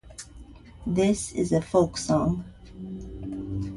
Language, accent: English, United States English